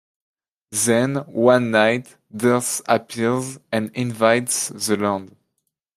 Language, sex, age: English, male, 19-29